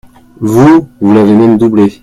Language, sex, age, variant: French, male, 19-29, Français de métropole